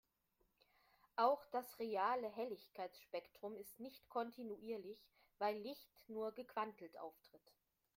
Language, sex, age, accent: German, female, 50-59, Deutschland Deutsch